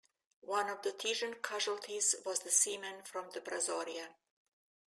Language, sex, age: English, female, 60-69